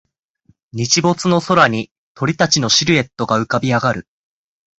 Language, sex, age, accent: Japanese, male, 19-29, 標準語